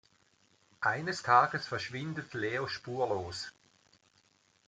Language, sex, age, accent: German, male, 60-69, Schweizerdeutsch